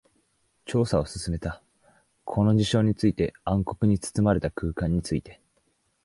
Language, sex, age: Japanese, male, 19-29